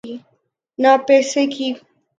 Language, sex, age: Urdu, female, 19-29